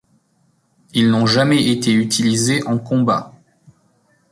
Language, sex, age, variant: French, male, 30-39, Français de métropole